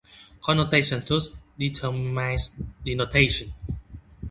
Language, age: English, 19-29